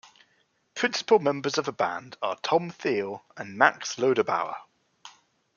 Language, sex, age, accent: English, male, 19-29, England English